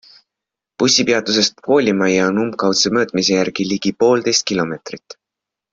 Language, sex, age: Estonian, male, 19-29